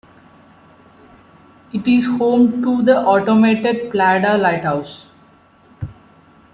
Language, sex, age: English, male, 19-29